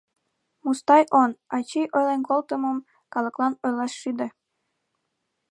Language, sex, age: Mari, female, 19-29